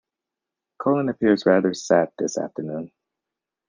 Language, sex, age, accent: English, male, 30-39, United States English